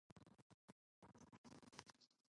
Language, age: English, 19-29